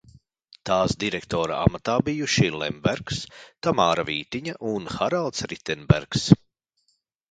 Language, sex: Latvian, male